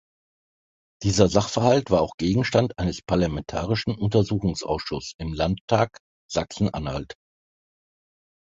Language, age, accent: German, 50-59, Deutschland Deutsch